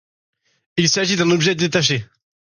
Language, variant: French, Français de métropole